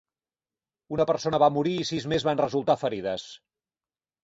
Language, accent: Catalan, nord-oriental